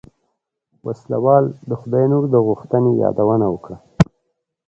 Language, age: Pashto, 19-29